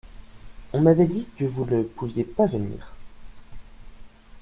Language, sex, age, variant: French, male, 19-29, Français de métropole